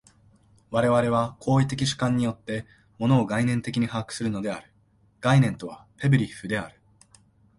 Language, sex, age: Japanese, male, 19-29